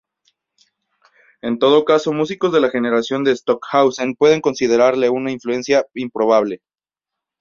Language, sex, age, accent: Spanish, male, 19-29, México